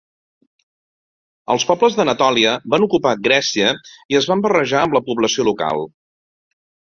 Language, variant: Catalan, Central